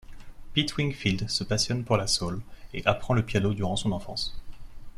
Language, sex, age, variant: French, male, 19-29, Français de métropole